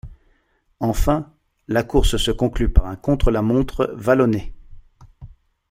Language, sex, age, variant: French, male, 50-59, Français de métropole